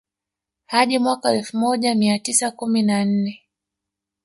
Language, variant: Swahili, Kiswahili cha Bara ya Tanzania